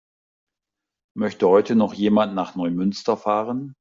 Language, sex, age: German, male, 50-59